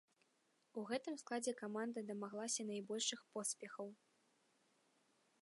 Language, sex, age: Belarusian, female, 19-29